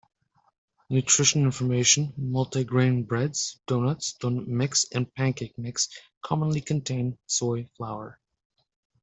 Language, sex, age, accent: English, male, 19-29, United States English